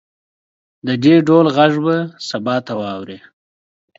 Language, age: Pashto, 30-39